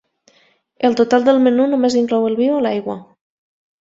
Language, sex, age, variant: Catalan, female, 19-29, Nord-Occidental